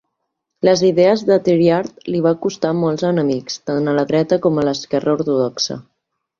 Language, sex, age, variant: Catalan, female, 19-29, Central